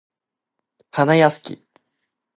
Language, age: Japanese, 19-29